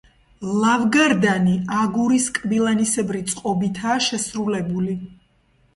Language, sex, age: Georgian, female, 30-39